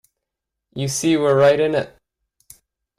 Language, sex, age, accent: English, male, 19-29, Canadian English